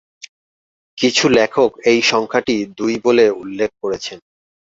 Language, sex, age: Bengali, male, 30-39